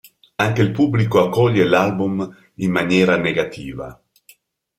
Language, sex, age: Italian, male, 60-69